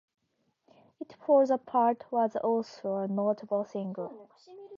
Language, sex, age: English, female, 19-29